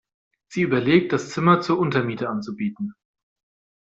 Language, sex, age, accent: German, male, 30-39, Deutschland Deutsch